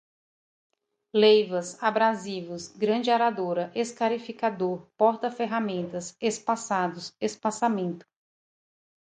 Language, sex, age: Portuguese, female, 30-39